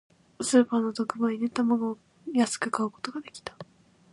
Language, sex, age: Japanese, female, 19-29